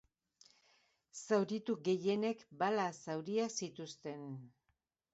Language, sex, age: Basque, female, 50-59